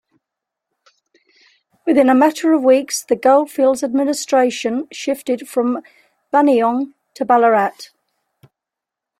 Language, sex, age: English, female, 40-49